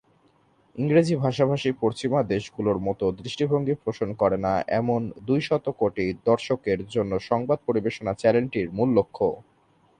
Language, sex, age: Bengali, male, 19-29